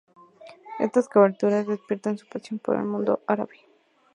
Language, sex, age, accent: Spanish, female, under 19, México